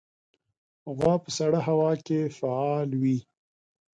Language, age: Pashto, 40-49